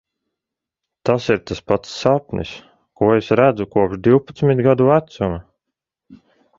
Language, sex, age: Latvian, male, 30-39